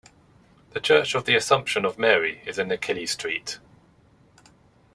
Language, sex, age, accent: English, male, 30-39, England English